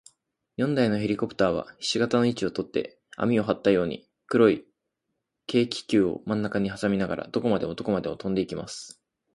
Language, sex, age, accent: Japanese, male, 19-29, 標準